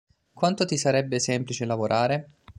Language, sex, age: Italian, male, 30-39